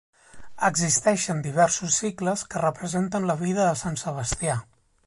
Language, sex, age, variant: Catalan, male, 40-49, Central